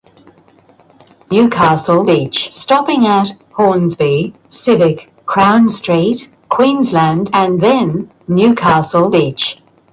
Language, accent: English, Australian English